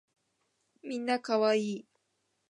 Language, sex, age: Japanese, female, 19-29